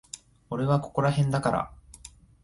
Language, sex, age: Japanese, male, 19-29